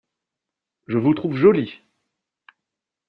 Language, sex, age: French, male, 50-59